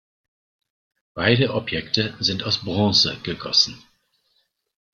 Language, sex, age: German, male, 60-69